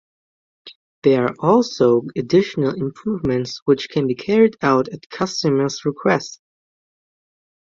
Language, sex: English, male